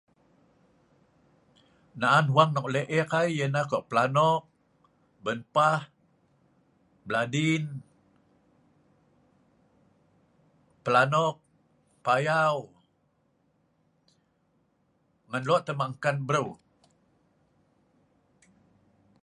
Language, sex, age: Sa'ban, male, 60-69